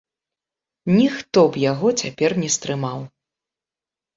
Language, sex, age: Belarusian, female, 30-39